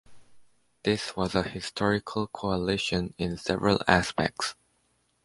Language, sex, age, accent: English, male, under 19, United States English